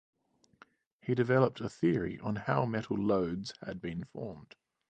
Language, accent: English, Australian English